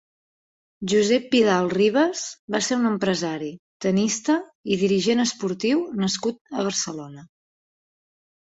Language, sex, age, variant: Catalan, female, 40-49, Central